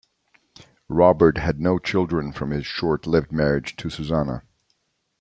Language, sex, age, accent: English, male, 30-39, United States English